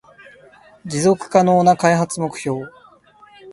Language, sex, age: Japanese, male, 30-39